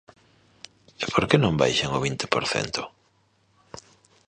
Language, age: Galician, 30-39